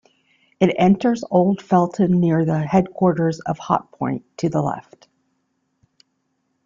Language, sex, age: English, female, 50-59